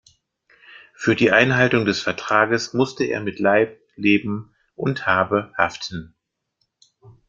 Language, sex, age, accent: German, male, 50-59, Deutschland Deutsch